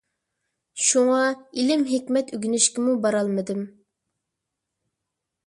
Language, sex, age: Uyghur, female, under 19